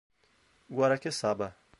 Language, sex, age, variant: Portuguese, male, 19-29, Portuguese (Brasil)